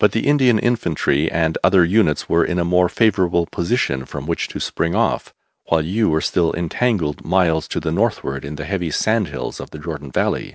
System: none